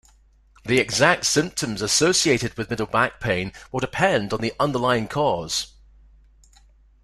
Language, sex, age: English, male, 40-49